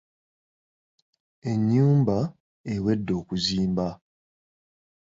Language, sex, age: Ganda, male, 30-39